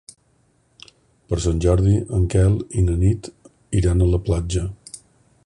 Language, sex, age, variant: Catalan, male, 50-59, Balear